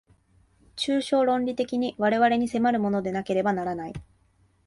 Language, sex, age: Japanese, female, 19-29